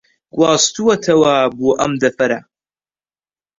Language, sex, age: Central Kurdish, male, 19-29